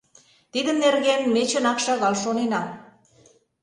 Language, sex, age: Mari, female, 50-59